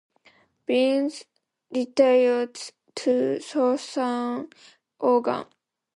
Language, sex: English, female